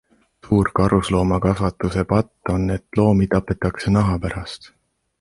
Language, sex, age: Estonian, male, 19-29